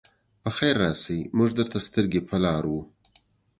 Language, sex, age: Pashto, male, 30-39